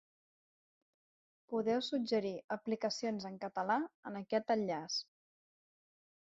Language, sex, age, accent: Catalan, female, 19-29, central; nord-occidental